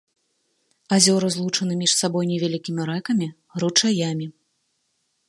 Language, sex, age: Belarusian, female, 30-39